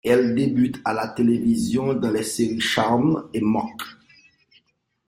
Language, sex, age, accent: French, male, 40-49, Français d’Haïti